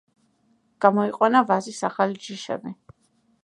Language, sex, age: Georgian, female, 30-39